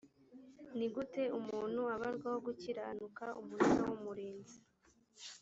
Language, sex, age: Kinyarwanda, female, 19-29